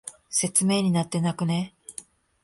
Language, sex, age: Japanese, female, 40-49